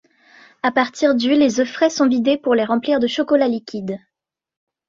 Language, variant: French, Français de métropole